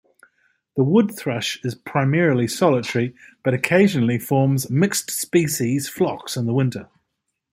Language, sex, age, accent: English, male, 50-59, New Zealand English